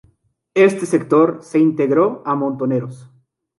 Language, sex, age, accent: Spanish, male, 19-29, México